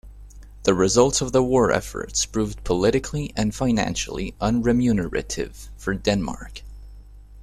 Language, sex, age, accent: English, male, 19-29, United States English